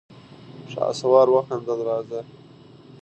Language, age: Pashto, 30-39